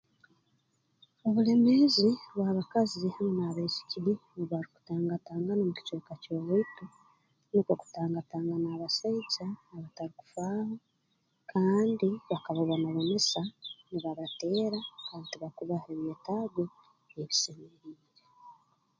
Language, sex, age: Tooro, female, 30-39